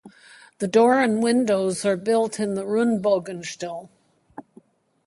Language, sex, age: English, female, 60-69